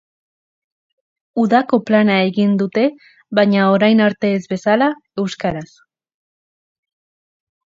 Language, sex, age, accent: Basque, female, 19-29, Erdialdekoa edo Nafarra (Gipuzkoa, Nafarroa)